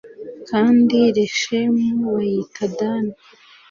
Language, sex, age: Kinyarwanda, female, 19-29